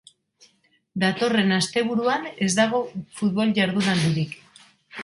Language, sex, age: Basque, female, 40-49